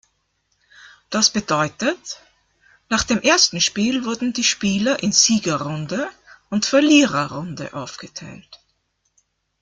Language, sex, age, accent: German, female, 50-59, Österreichisches Deutsch